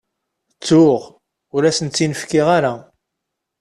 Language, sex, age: Kabyle, male, 30-39